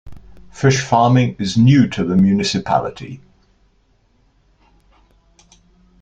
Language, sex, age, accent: English, male, 60-69, England English